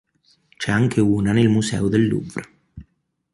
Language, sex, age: Italian, male, 19-29